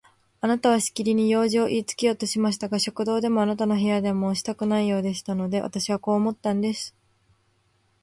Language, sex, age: Japanese, female, 19-29